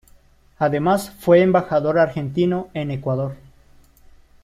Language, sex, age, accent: Spanish, male, 19-29, México